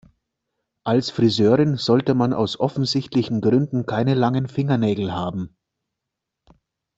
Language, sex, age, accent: German, male, 40-49, Deutschland Deutsch